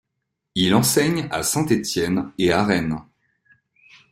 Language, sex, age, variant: French, male, 30-39, Français de métropole